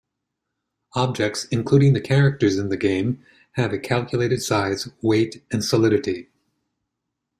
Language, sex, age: English, male, 60-69